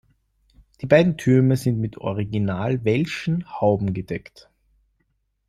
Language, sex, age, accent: German, male, 19-29, Österreichisches Deutsch